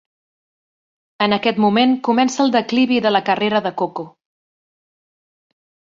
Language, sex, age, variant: Catalan, female, 40-49, Central